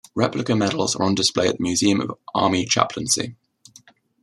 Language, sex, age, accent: English, male, 19-29, England English